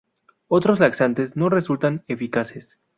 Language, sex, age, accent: Spanish, male, 19-29, México